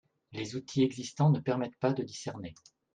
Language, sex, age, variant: French, male, 40-49, Français de métropole